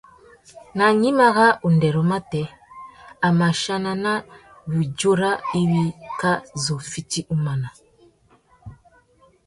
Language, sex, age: Tuki, female, 30-39